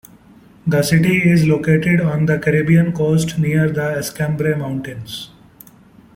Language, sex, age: English, male, 40-49